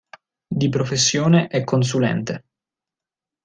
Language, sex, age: Italian, male, 19-29